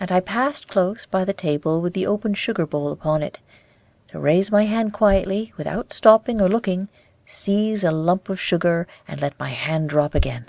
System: none